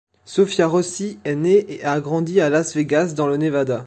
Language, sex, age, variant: French, male, under 19, Français de métropole